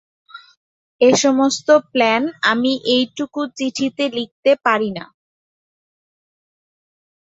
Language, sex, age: Bengali, female, 19-29